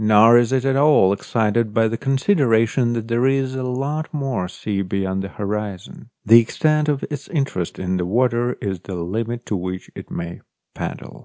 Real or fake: real